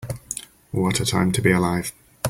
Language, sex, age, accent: English, male, 40-49, England English